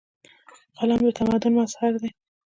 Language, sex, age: Pashto, female, 19-29